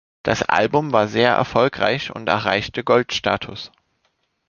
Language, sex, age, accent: German, male, 30-39, Deutschland Deutsch